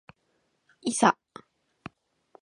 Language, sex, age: Japanese, female, under 19